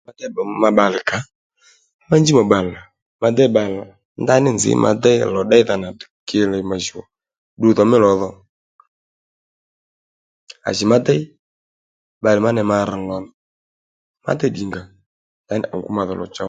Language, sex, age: Lendu, female, 30-39